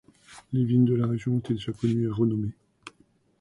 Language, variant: French, Français de métropole